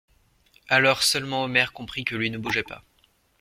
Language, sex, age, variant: French, male, 19-29, Français de métropole